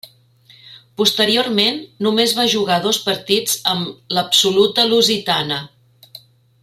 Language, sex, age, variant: Catalan, female, 50-59, Central